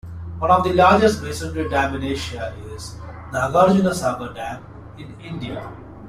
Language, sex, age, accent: English, male, 30-39, India and South Asia (India, Pakistan, Sri Lanka)